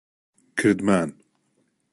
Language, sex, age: Central Kurdish, male, 30-39